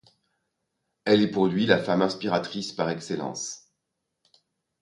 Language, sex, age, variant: French, male, 40-49, Français de métropole